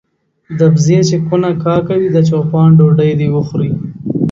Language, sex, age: Pashto, male, 19-29